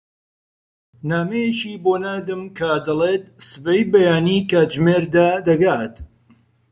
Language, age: Central Kurdish, 30-39